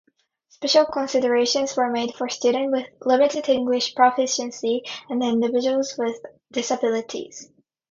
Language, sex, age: English, female, 19-29